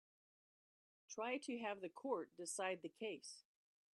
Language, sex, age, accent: English, female, 60-69, United States English